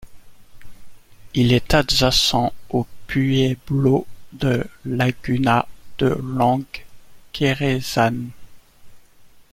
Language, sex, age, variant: French, male, 19-29, Français de métropole